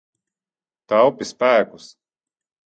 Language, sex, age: Latvian, male, 40-49